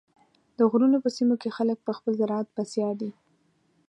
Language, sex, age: Pashto, female, 19-29